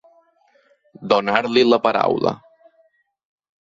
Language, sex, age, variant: Catalan, male, 30-39, Balear